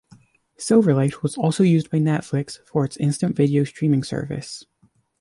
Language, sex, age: English, male, under 19